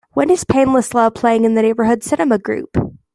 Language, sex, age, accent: English, female, under 19, United States English